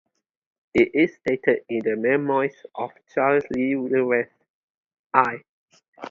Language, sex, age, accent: English, male, 19-29, Malaysian English